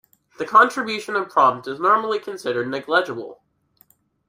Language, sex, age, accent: English, male, under 19, United States English